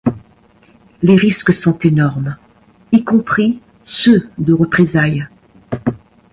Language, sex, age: French, female, 60-69